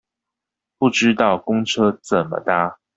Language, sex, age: Chinese, male, 19-29